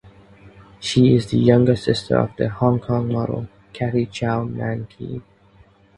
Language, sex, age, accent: English, male, 19-29, England English